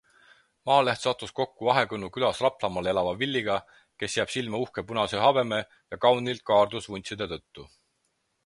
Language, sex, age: Estonian, male, 30-39